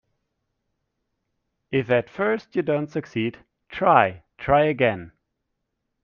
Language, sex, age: English, male, 19-29